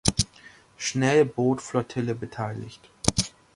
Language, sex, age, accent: German, male, 19-29, Deutschland Deutsch